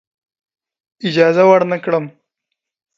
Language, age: Pashto, 30-39